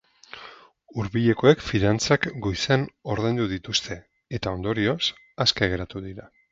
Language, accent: Basque, Mendebalekoa (Araba, Bizkaia, Gipuzkoako mendebaleko herri batzuk)